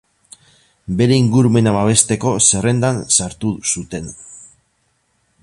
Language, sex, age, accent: Basque, male, 50-59, Mendebalekoa (Araba, Bizkaia, Gipuzkoako mendebaleko herri batzuk)